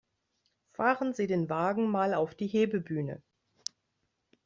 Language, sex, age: German, female, 30-39